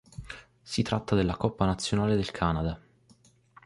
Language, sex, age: Italian, male, 19-29